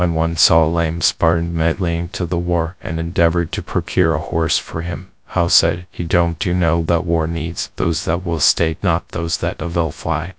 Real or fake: fake